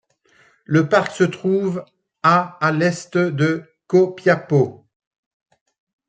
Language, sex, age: French, male, 60-69